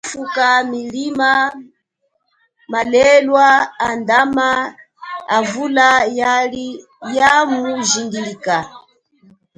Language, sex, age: Chokwe, female, 30-39